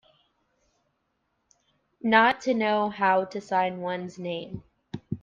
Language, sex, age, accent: English, female, 19-29, United States English